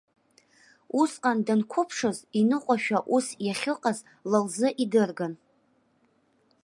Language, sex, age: Abkhazian, female, under 19